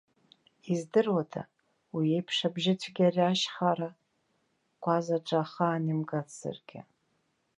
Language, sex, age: Abkhazian, female, 40-49